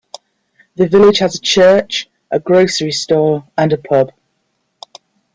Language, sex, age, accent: English, female, 40-49, England English